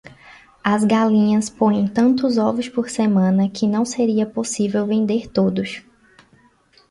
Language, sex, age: Portuguese, female, 19-29